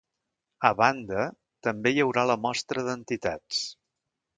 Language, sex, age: Catalan, male, 60-69